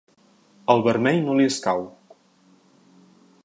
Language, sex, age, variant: Catalan, male, 19-29, Central